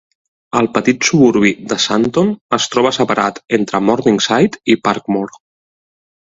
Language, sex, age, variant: Catalan, male, 30-39, Central